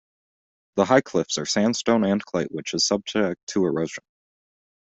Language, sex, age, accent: English, male, 19-29, United States English